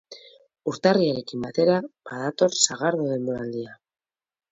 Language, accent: Basque, Mendebalekoa (Araba, Bizkaia, Gipuzkoako mendebaleko herri batzuk)